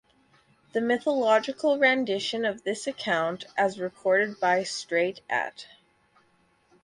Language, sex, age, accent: English, female, 30-39, Canadian English